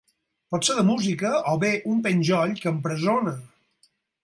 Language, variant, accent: Catalan, Balear, balear